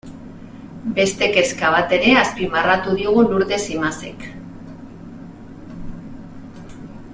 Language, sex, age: Basque, female, 40-49